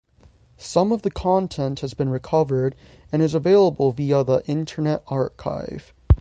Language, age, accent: English, 19-29, United States English